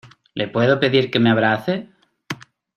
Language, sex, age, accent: Spanish, male, 30-39, España: Norte peninsular (Asturias, Castilla y León, Cantabria, País Vasco, Navarra, Aragón, La Rioja, Guadalajara, Cuenca)